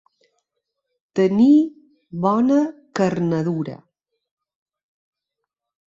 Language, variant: Catalan, Balear